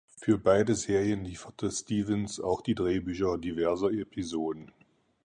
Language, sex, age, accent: German, male, 50-59, Deutschland Deutsch